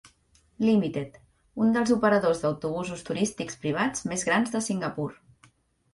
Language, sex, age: Catalan, female, 30-39